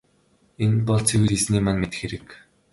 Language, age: Mongolian, 19-29